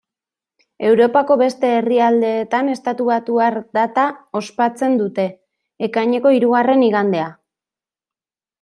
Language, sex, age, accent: Basque, female, 30-39, Erdialdekoa edo Nafarra (Gipuzkoa, Nafarroa)